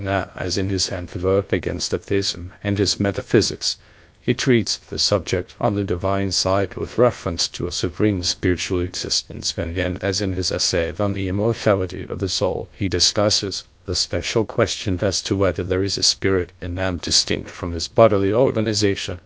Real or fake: fake